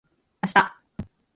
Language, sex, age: Japanese, female, 40-49